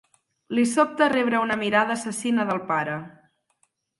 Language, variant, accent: Catalan, Central, tarragoní